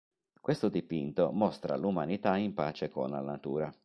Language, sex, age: Italian, male, 40-49